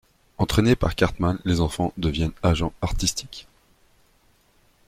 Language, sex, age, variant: French, male, 19-29, Français de métropole